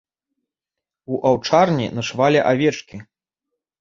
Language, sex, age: Belarusian, male, 30-39